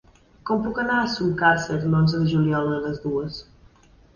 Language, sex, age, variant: Catalan, female, 19-29, Central